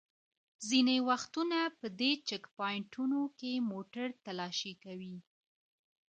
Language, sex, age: Pashto, female, 30-39